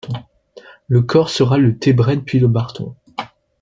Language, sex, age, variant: French, male, 19-29, Français de métropole